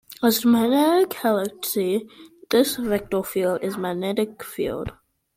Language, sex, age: English, male, under 19